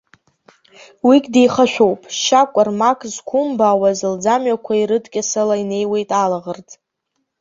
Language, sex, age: Abkhazian, female, under 19